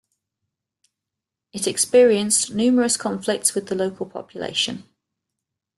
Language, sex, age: English, female, 30-39